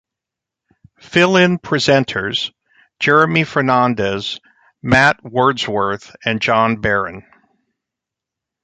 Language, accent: English, United States English